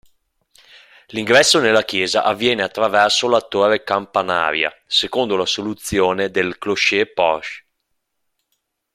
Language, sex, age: Italian, male, 30-39